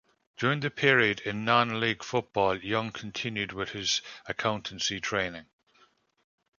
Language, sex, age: English, male, 40-49